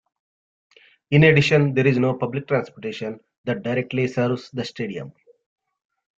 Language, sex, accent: English, male, England English